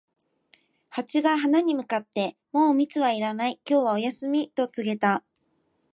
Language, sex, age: Japanese, female, 19-29